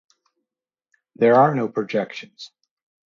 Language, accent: English, United States English